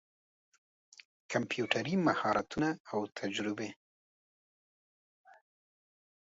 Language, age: Pashto, 40-49